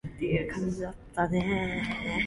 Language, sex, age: Cantonese, female, 19-29